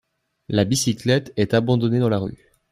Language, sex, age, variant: French, male, 19-29, Français de métropole